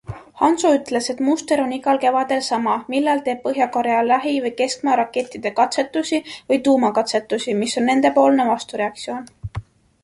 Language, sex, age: Estonian, male, 19-29